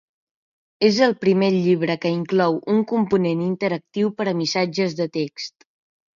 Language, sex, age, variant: Catalan, male, under 19, Central